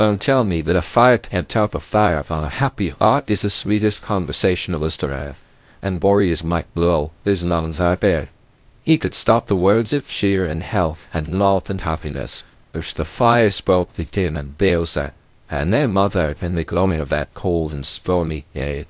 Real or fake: fake